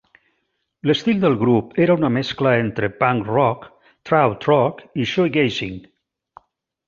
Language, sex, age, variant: Catalan, male, 60-69, Central